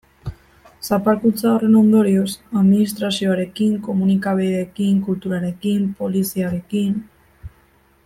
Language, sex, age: Basque, female, 19-29